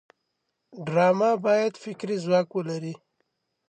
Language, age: Pashto, 40-49